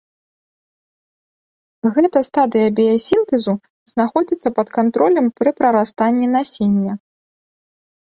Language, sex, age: Belarusian, female, 30-39